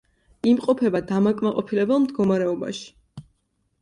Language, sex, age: Georgian, female, 19-29